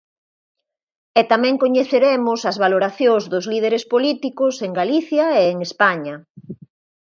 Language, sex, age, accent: Galician, female, 40-49, Normativo (estándar)